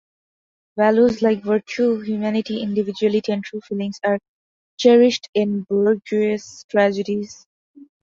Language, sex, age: English, female, 19-29